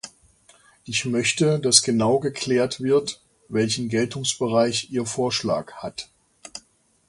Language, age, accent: German, 50-59, Deutschland Deutsch